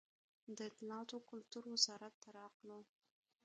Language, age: Pashto, under 19